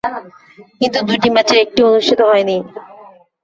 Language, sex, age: Bengali, female, 30-39